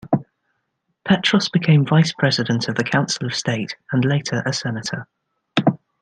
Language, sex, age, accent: English, female, 30-39, England English